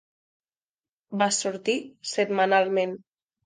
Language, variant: Catalan, Nord-Occidental